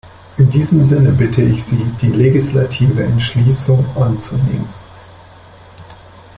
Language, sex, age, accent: German, male, 50-59, Deutschland Deutsch